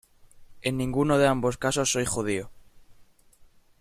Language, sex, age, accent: Spanish, male, under 19, España: Sur peninsular (Andalucia, Extremadura, Murcia)